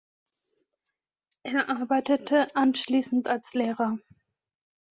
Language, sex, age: German, female, 19-29